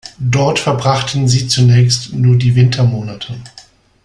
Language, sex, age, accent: German, male, 50-59, Deutschland Deutsch